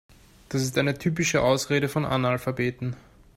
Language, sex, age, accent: German, male, 19-29, Österreichisches Deutsch